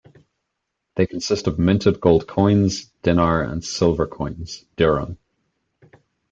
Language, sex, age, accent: English, male, 19-29, Irish English